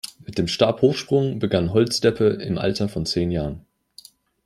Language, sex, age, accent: German, male, 19-29, Deutschland Deutsch